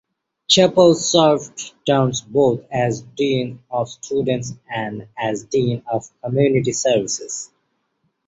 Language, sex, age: English, male, 19-29